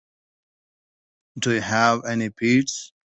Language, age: English, 30-39